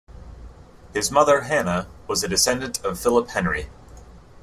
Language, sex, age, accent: English, male, 30-39, United States English